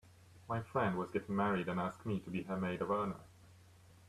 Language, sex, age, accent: English, male, 30-39, England English